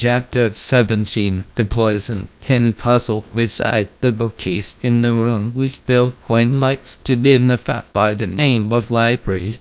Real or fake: fake